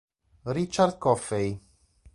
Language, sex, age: Italian, male, 30-39